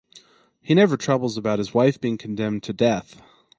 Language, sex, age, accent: English, male, 30-39, United States English